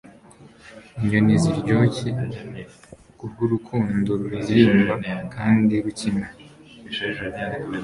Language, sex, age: Kinyarwanda, male, 19-29